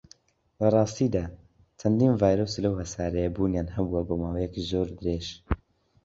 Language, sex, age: Central Kurdish, male, 19-29